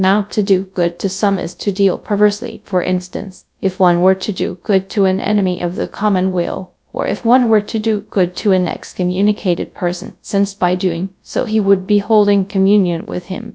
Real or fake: fake